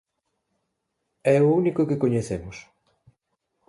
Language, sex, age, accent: Galician, male, 30-39, Central (gheada)